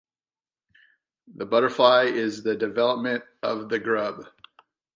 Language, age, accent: English, 50-59, United States English